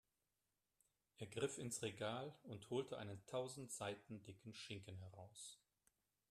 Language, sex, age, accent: German, male, 50-59, Deutschland Deutsch